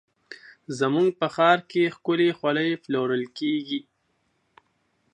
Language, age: Pashto, 19-29